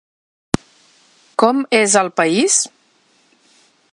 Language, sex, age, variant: Catalan, female, 40-49, Central